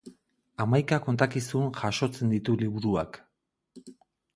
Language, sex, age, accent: Basque, male, 40-49, Erdialdekoa edo Nafarra (Gipuzkoa, Nafarroa)